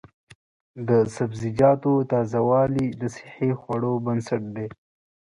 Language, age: Pashto, 19-29